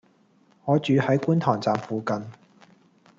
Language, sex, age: Cantonese, male, 40-49